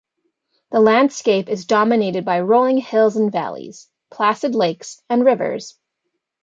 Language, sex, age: English, female, 19-29